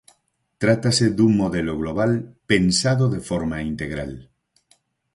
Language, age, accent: Galician, 50-59, Oriental (común en zona oriental)